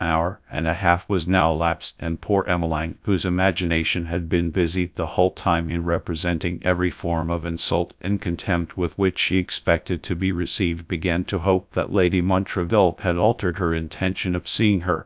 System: TTS, GradTTS